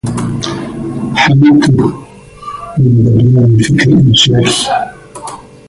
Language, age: Arabic, 19-29